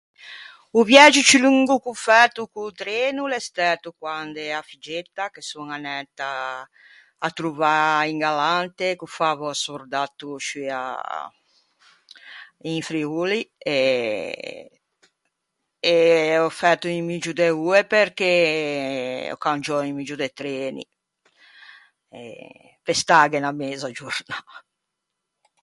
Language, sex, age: Ligurian, female, 60-69